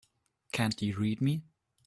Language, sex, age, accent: English, male, 19-29, United States English